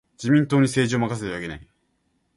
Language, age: Japanese, 19-29